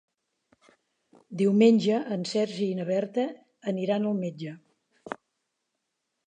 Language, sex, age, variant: Catalan, female, 70-79, Central